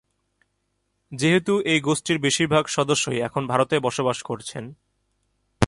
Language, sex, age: Bengali, male, 19-29